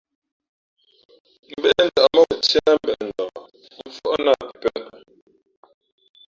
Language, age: Fe'fe', 50-59